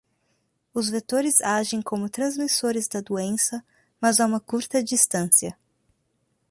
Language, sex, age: Portuguese, female, 30-39